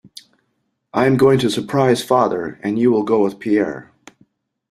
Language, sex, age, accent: English, male, 50-59, United States English